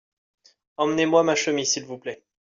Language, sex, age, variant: French, male, 19-29, Français de métropole